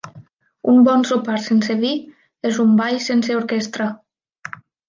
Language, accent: Catalan, valencià